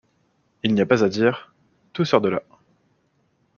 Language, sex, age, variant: French, male, 19-29, Français de métropole